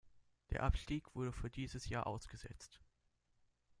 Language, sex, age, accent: German, male, under 19, Deutschland Deutsch